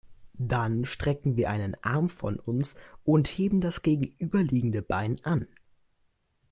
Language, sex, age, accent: German, male, under 19, Deutschland Deutsch